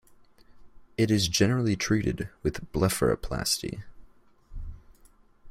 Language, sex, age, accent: English, male, under 19, United States English